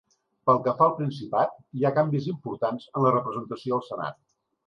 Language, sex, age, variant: Catalan, male, 60-69, Central